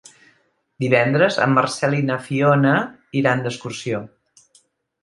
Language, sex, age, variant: Catalan, female, 60-69, Central